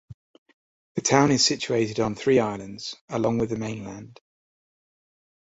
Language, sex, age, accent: English, male, 40-49, England English